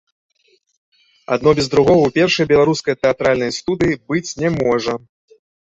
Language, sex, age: Belarusian, male, 30-39